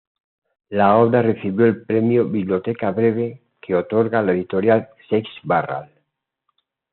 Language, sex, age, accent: Spanish, male, 50-59, España: Centro-Sur peninsular (Madrid, Toledo, Castilla-La Mancha)